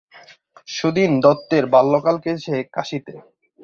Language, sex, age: Bengali, male, 19-29